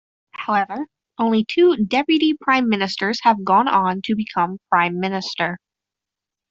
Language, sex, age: English, female, under 19